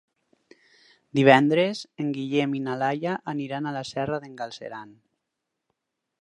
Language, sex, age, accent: Catalan, male, 19-29, valencià